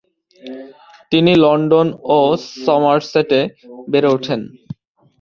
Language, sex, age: Bengali, male, 19-29